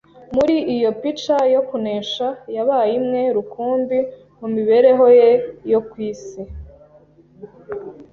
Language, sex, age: Kinyarwanda, female, 19-29